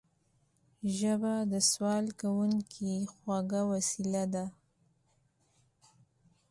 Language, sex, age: Pashto, female, 19-29